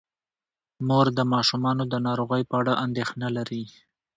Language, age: Pashto, 19-29